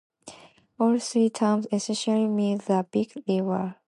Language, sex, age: English, female, 19-29